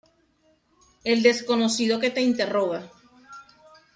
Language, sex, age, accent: Spanish, female, 40-49, Caribe: Cuba, Venezuela, Puerto Rico, República Dominicana, Panamá, Colombia caribeña, México caribeño, Costa del golfo de México